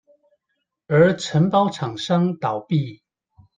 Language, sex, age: Chinese, male, 40-49